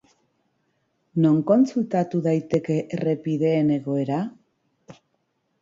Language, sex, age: Basque, female, 40-49